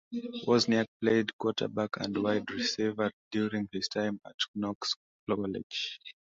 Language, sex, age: English, male, 19-29